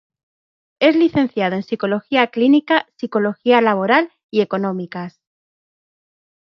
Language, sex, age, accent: Spanish, female, 40-49, España: Centro-Sur peninsular (Madrid, Toledo, Castilla-La Mancha)